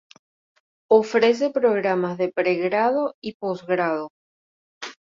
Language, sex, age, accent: Spanish, female, 30-39, Caribe: Cuba, Venezuela, Puerto Rico, República Dominicana, Panamá, Colombia caribeña, México caribeño, Costa del golfo de México